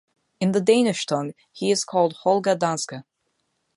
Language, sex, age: English, male, under 19